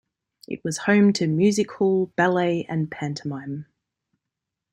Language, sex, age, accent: English, female, 40-49, Australian English